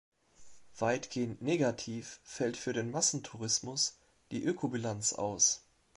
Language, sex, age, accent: German, male, 40-49, Deutschland Deutsch